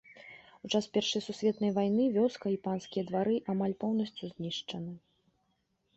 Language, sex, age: Belarusian, female, 30-39